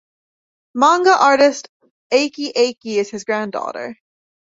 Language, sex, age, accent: English, female, 19-29, England English